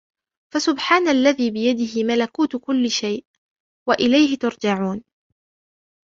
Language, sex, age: Arabic, female, 19-29